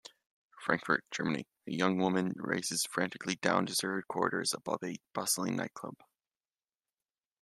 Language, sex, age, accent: English, male, 19-29, United States English